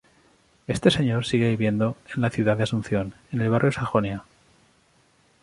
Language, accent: Spanish, España: Centro-Sur peninsular (Madrid, Toledo, Castilla-La Mancha)